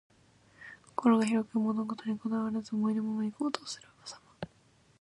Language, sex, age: Japanese, female, 19-29